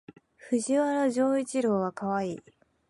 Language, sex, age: Japanese, female, 19-29